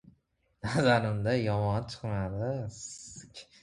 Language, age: Uzbek, 19-29